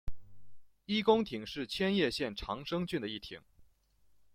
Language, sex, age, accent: Chinese, male, under 19, 出生地：湖北省